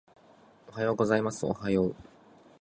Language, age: Japanese, 19-29